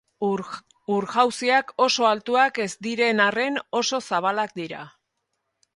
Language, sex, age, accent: Basque, female, 50-59, Erdialdekoa edo Nafarra (Gipuzkoa, Nafarroa)